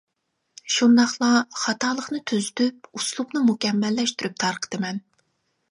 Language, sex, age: Uyghur, female, 30-39